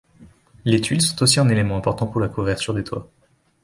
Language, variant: French, Français de métropole